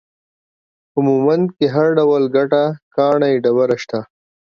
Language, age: Pashto, 19-29